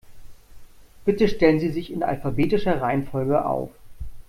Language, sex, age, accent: German, male, 30-39, Deutschland Deutsch